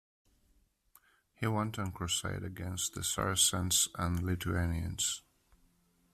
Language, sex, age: English, male, 30-39